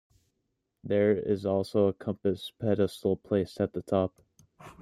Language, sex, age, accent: English, male, 19-29, United States English